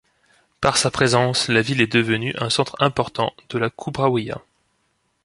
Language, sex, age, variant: French, male, 19-29, Français de métropole